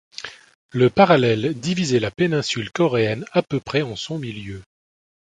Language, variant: French, Français de métropole